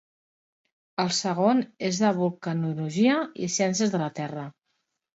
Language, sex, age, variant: Catalan, female, 40-49, Central